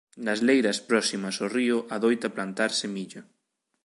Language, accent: Galician, Oriental (común en zona oriental)